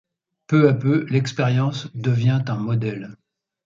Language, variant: French, Français de métropole